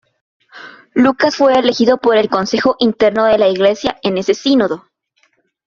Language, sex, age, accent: Spanish, female, under 19, América central